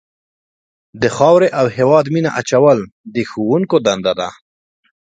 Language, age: Pashto, 19-29